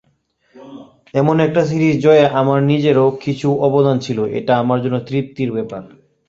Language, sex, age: Bengali, male, 19-29